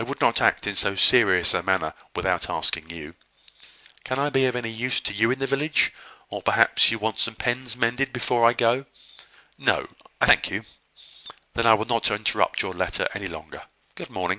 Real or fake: real